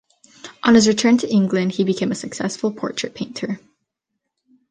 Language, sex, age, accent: English, female, under 19, United States English